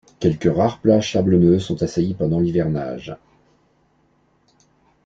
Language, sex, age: French, male, 60-69